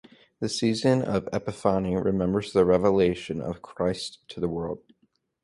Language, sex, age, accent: English, male, under 19, United States English